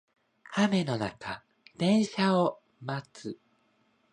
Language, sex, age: Japanese, male, 19-29